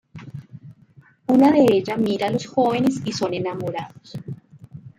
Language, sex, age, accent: Spanish, female, 30-39, Caribe: Cuba, Venezuela, Puerto Rico, República Dominicana, Panamá, Colombia caribeña, México caribeño, Costa del golfo de México